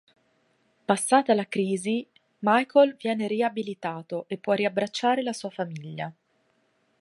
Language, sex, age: Italian, female, 19-29